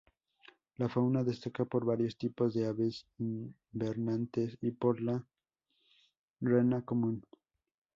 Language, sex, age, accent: Spanish, male, under 19, México